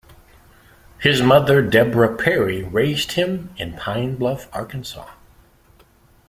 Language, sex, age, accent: English, male, 50-59, United States English